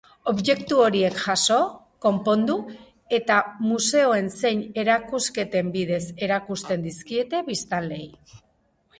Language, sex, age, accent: Basque, female, 40-49, Mendebalekoa (Araba, Bizkaia, Gipuzkoako mendebaleko herri batzuk)